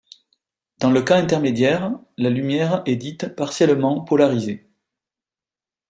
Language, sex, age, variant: French, male, 30-39, Français de métropole